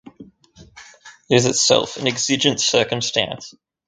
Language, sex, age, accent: English, male, 19-29, Australian English